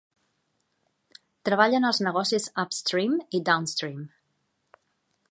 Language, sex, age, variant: Catalan, female, 40-49, Central